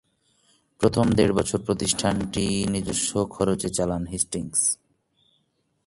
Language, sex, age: Bengali, male, 19-29